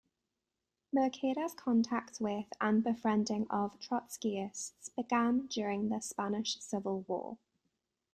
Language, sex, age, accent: English, female, 30-39, England English